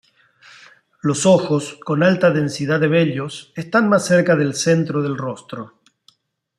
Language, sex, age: Spanish, male, 50-59